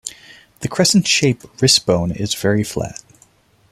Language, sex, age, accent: English, male, 30-39, United States English